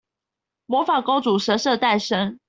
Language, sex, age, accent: Chinese, female, 19-29, 出生地：臺北市